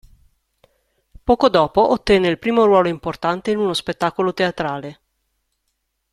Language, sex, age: Italian, female, 30-39